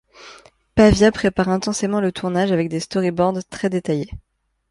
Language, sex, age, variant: French, female, 30-39, Français de métropole